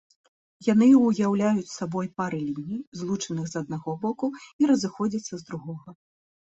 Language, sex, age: Belarusian, female, 30-39